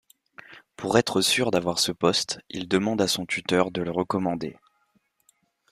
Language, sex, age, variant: French, male, under 19, Français de métropole